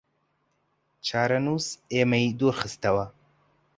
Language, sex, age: Central Kurdish, male, 19-29